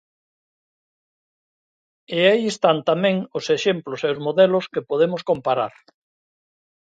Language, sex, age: Galician, male, 60-69